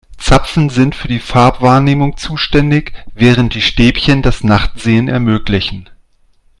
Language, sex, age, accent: German, male, 40-49, Deutschland Deutsch